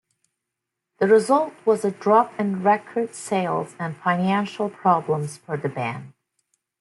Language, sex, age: English, female, 40-49